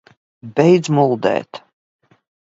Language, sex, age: Latvian, female, 50-59